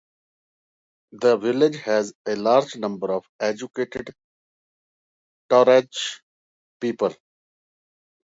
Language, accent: English, India and South Asia (India, Pakistan, Sri Lanka)